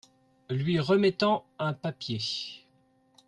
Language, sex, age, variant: French, male, 40-49, Français de métropole